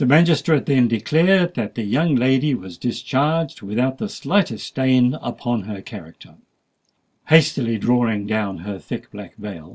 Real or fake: real